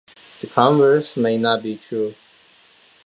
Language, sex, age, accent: English, male, 19-29, Hong Kong English